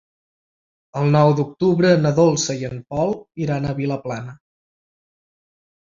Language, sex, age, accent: Catalan, male, 19-29, central; septentrional